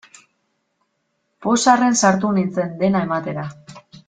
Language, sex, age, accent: Basque, female, 19-29, Mendebalekoa (Araba, Bizkaia, Gipuzkoako mendebaleko herri batzuk)